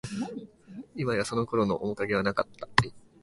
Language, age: Japanese, 19-29